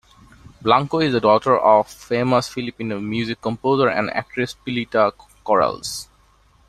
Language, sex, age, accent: English, male, 19-29, India and South Asia (India, Pakistan, Sri Lanka)